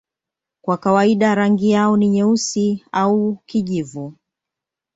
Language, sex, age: Swahili, female, 30-39